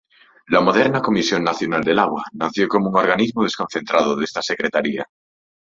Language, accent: Spanish, España: Norte peninsular (Asturias, Castilla y León, Cantabria, País Vasco, Navarra, Aragón, La Rioja, Guadalajara, Cuenca)